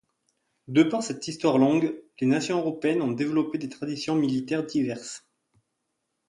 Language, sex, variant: French, male, Français de métropole